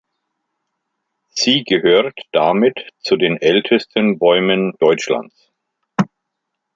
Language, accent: German, Deutschland Deutsch